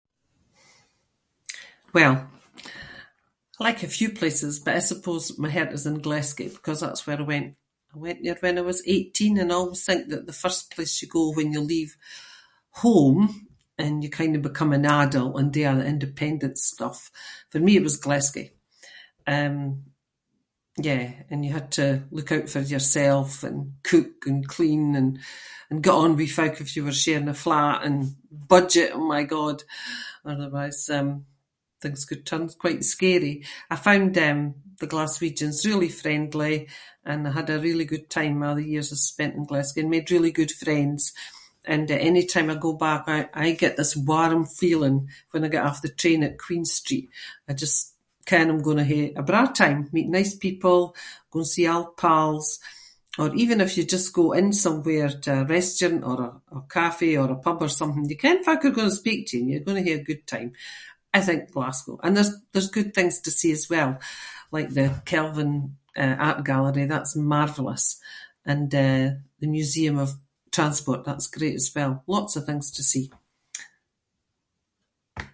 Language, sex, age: Scots, female, 70-79